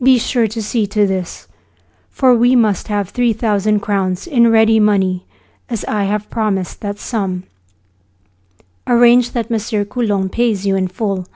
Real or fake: real